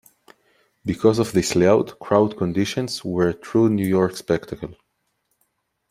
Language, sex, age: English, male, 30-39